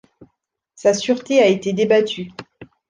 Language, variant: French, Français de métropole